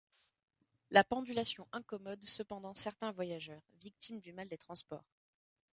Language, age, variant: French, 19-29, Français de métropole